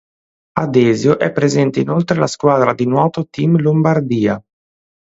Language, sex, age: Italian, male, 19-29